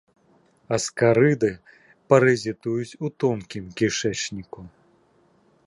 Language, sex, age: Belarusian, male, 40-49